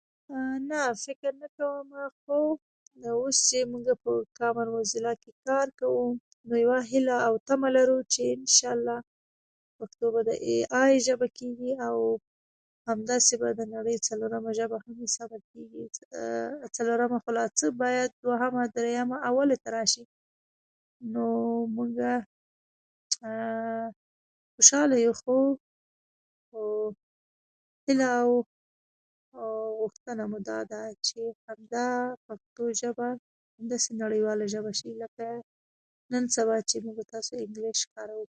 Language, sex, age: Pashto, female, 19-29